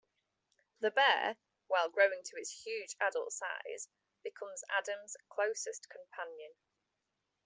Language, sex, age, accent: English, female, 30-39, England English